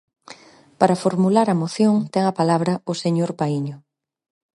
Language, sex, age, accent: Galician, female, 30-39, Normativo (estándar)